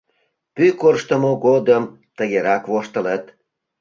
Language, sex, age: Mari, male, 40-49